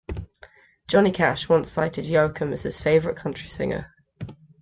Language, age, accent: English, 19-29, England English